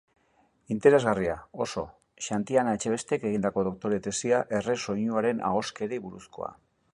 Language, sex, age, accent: Basque, male, 60-69, Erdialdekoa edo Nafarra (Gipuzkoa, Nafarroa)